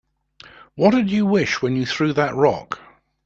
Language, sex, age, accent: English, male, 70-79, England English